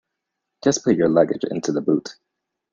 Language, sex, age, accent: English, male, 30-39, United States English